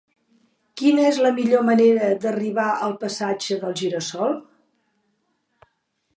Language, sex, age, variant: Catalan, female, 70-79, Central